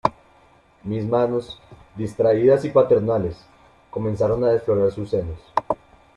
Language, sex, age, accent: Spanish, male, 19-29, Andino-Pacífico: Colombia, Perú, Ecuador, oeste de Bolivia y Venezuela andina